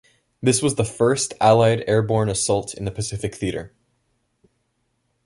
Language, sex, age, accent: English, male, under 19, United States English